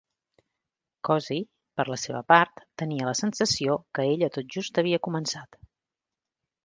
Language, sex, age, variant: Catalan, female, 40-49, Central